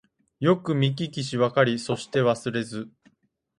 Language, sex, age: Japanese, male, under 19